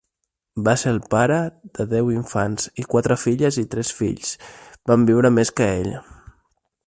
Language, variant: Catalan, Central